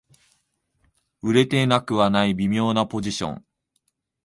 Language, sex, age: Japanese, male, 19-29